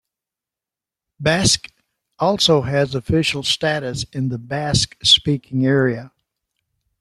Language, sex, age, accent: English, male, 90+, United States English